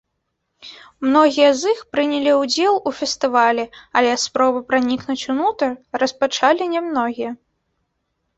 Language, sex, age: Belarusian, female, under 19